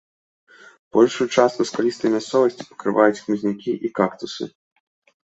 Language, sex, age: Belarusian, male, 30-39